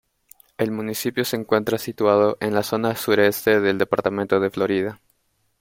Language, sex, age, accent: Spanish, male, 19-29, Andino-Pacífico: Colombia, Perú, Ecuador, oeste de Bolivia y Venezuela andina